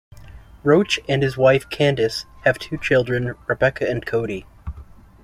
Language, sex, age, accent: English, male, 19-29, United States English